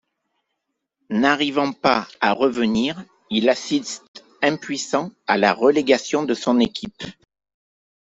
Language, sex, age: French, male, 50-59